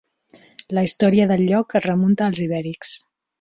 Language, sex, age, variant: Catalan, female, 30-39, Central